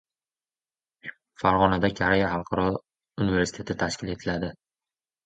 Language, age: Uzbek, 19-29